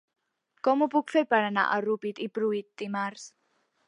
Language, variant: Catalan, Central